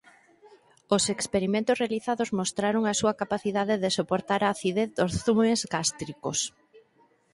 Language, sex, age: Galician, female, 40-49